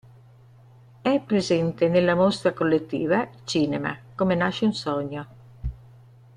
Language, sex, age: Italian, female, 70-79